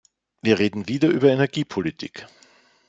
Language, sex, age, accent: German, male, 50-59, Österreichisches Deutsch